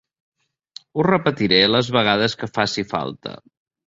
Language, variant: Catalan, Nord-Occidental